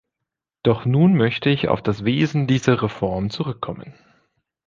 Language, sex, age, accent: German, male, 30-39, Deutschland Deutsch